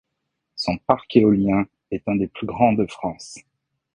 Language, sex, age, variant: French, male, 50-59, Français de métropole